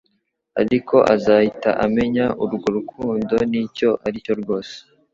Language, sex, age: Kinyarwanda, male, under 19